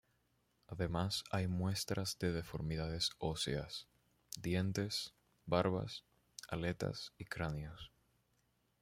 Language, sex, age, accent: Spanish, male, under 19, Caribe: Cuba, Venezuela, Puerto Rico, República Dominicana, Panamá, Colombia caribeña, México caribeño, Costa del golfo de México